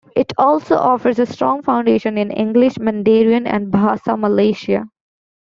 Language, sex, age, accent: English, female, 19-29, United States English